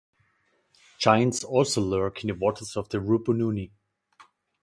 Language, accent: English, German